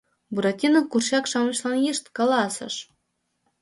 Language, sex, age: Mari, female, under 19